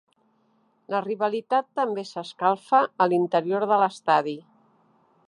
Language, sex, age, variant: Catalan, female, 50-59, Central